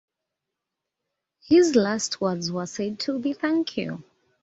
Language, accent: English, England English